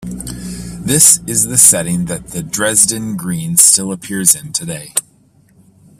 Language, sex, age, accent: English, male, 30-39, United States English